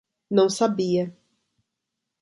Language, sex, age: Portuguese, female, 40-49